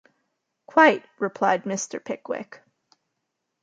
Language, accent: English, United States English